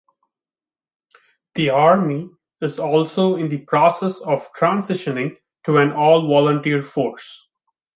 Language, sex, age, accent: English, male, 30-39, India and South Asia (India, Pakistan, Sri Lanka)